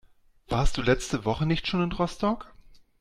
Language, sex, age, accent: German, male, 40-49, Deutschland Deutsch